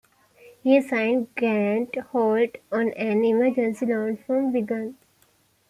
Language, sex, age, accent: English, female, 19-29, United States English